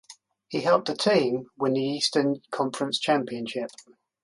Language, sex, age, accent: English, male, 50-59, England English